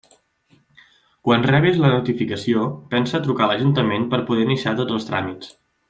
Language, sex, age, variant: Catalan, male, 19-29, Central